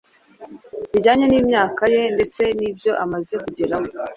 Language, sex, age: Kinyarwanda, female, 30-39